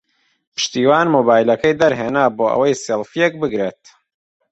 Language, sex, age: Central Kurdish, male, 30-39